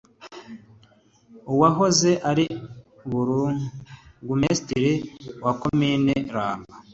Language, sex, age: Kinyarwanda, male, 30-39